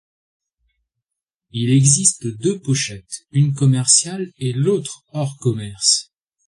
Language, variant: French, Français de métropole